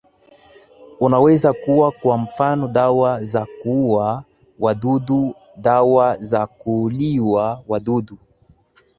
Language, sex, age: Swahili, male, 19-29